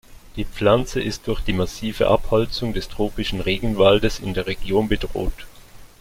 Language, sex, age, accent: German, male, 30-39, Schweizerdeutsch